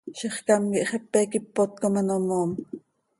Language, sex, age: Seri, female, 40-49